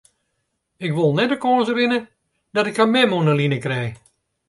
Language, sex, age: Western Frisian, male, 70-79